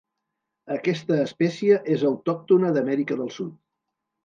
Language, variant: Catalan, Central